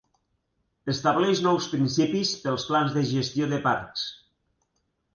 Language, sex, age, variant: Catalan, male, 50-59, Nord-Occidental